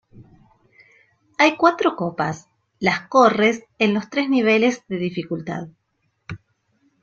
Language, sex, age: Spanish, female, 40-49